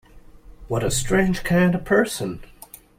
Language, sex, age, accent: English, male, 19-29, United States English